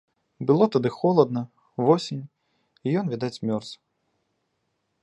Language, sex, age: Belarusian, male, 19-29